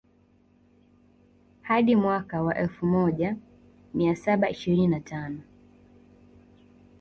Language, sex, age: Swahili, female, 19-29